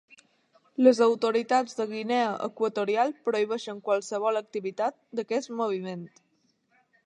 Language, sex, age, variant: Catalan, female, under 19, Balear